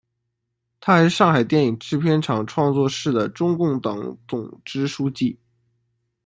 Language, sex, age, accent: Chinese, male, 19-29, 出生地：江苏省